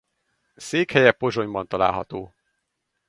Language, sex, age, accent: Hungarian, male, 30-39, budapesti